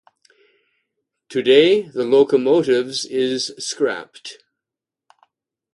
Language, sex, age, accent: English, male, 70-79, Canadian English